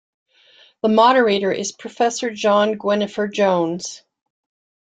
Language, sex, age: English, female, 60-69